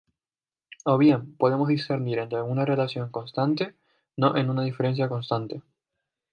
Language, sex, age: Spanish, female, 19-29